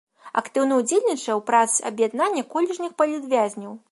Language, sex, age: Belarusian, female, 19-29